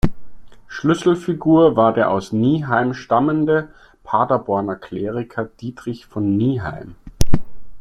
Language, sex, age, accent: German, male, 30-39, Österreichisches Deutsch